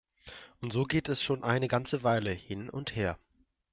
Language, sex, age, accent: German, male, 19-29, Deutschland Deutsch